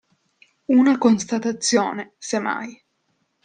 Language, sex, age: Italian, female, 19-29